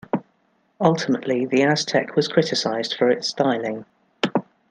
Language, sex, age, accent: English, female, 30-39, England English